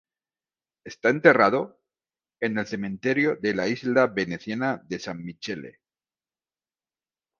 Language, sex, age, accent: Spanish, male, 50-59, España: Sur peninsular (Andalucia, Extremadura, Murcia)